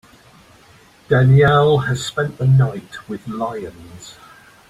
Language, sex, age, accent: English, male, 50-59, England English